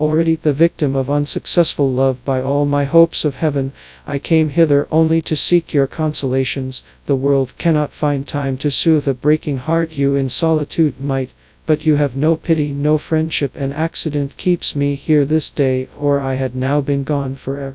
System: TTS, FastPitch